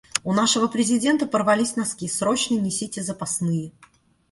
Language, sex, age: Russian, female, 40-49